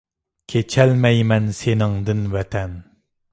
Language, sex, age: Uyghur, male, 19-29